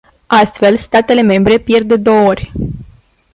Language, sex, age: Romanian, female, 19-29